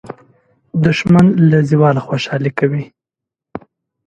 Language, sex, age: Pashto, male, 19-29